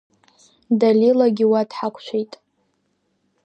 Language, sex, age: Abkhazian, female, under 19